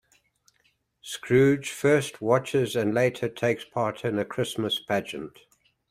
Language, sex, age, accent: English, male, 70-79, New Zealand English